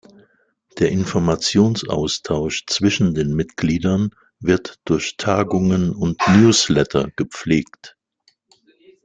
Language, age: German, 50-59